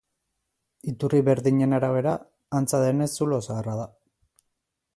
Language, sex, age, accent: Basque, male, 30-39, Erdialdekoa edo Nafarra (Gipuzkoa, Nafarroa)